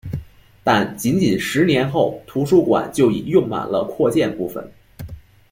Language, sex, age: Chinese, male, under 19